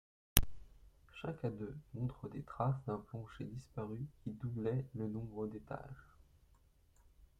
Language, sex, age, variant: French, male, 30-39, Français de métropole